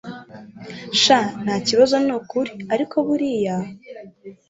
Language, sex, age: Kinyarwanda, female, 19-29